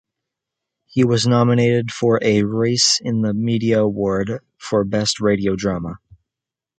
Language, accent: English, United States English